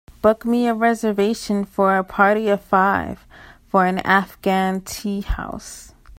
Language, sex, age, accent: English, female, 19-29, United States English